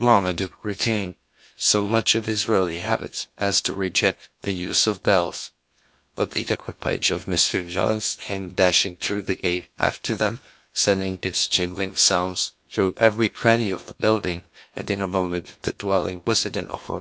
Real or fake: fake